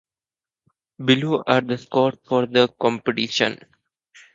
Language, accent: English, West Indies and Bermuda (Bahamas, Bermuda, Jamaica, Trinidad)